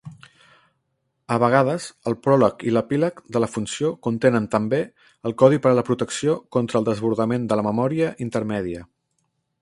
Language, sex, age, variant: Catalan, male, 30-39, Central